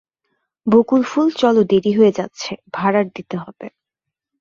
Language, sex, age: Bengali, female, 19-29